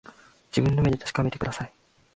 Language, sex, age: Japanese, male, 19-29